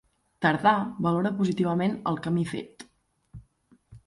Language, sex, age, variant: Catalan, female, 19-29, Central